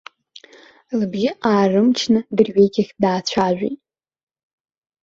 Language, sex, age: Abkhazian, female, under 19